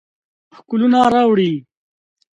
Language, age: Pashto, 19-29